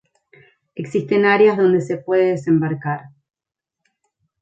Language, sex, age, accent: Spanish, female, 40-49, Rioplatense: Argentina, Uruguay, este de Bolivia, Paraguay